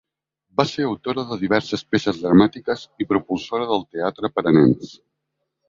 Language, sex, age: Catalan, female, 50-59